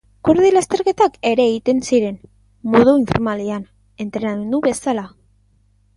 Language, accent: Basque, Mendebalekoa (Araba, Bizkaia, Gipuzkoako mendebaleko herri batzuk)